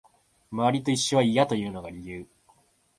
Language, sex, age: Japanese, male, 19-29